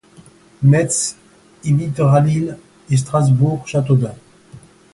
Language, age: French, 70-79